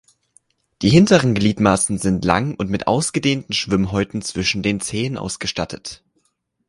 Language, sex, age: German, male, 19-29